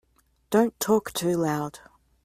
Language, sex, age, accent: English, female, 30-39, Australian English